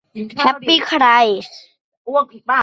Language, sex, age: Thai, male, 30-39